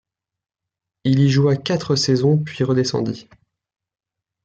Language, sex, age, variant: French, male, 19-29, Français de métropole